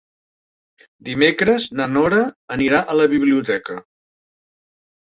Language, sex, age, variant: Catalan, male, 60-69, Central